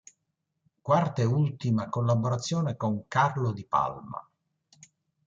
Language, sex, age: Italian, male, 60-69